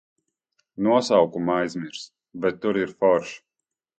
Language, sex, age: Latvian, male, 40-49